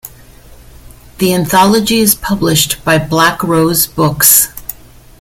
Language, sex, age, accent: English, female, 50-59, United States English